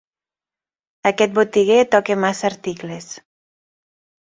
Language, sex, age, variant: Catalan, female, 40-49, Nord-Occidental